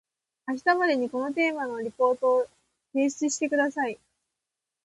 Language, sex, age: Japanese, female, 19-29